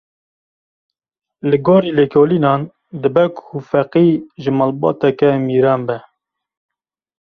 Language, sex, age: Kurdish, male, 30-39